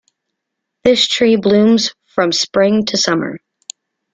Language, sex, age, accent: English, female, 30-39, United States English